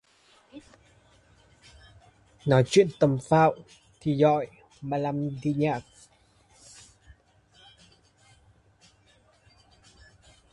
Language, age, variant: Vietnamese, 19-29, Hà Nội